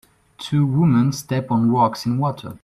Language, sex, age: English, male, 19-29